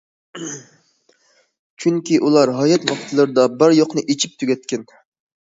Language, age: Uyghur, 19-29